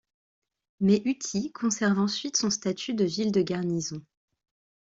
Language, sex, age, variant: French, female, 30-39, Français de métropole